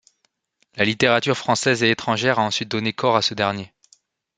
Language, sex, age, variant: French, male, 19-29, Français de métropole